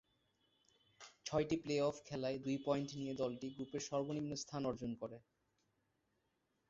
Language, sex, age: Bengali, male, 19-29